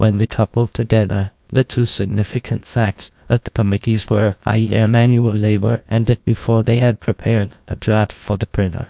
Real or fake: fake